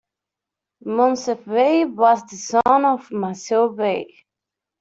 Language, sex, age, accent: English, female, 19-29, United States English